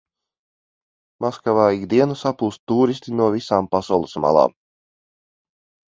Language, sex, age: Latvian, male, 40-49